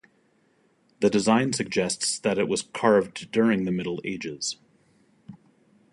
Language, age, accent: English, 40-49, United States English